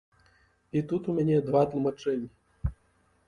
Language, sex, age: Belarusian, male, 30-39